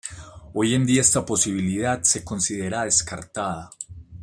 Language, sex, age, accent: Spanish, male, 19-29, Caribe: Cuba, Venezuela, Puerto Rico, República Dominicana, Panamá, Colombia caribeña, México caribeño, Costa del golfo de México